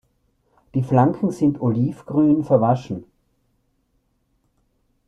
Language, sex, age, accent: German, male, 40-49, Österreichisches Deutsch